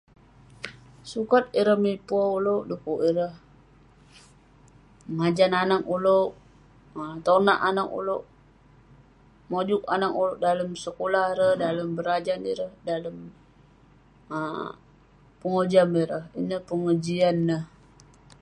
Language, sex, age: Western Penan, female, 19-29